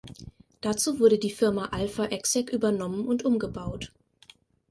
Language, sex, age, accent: German, female, 19-29, Deutschland Deutsch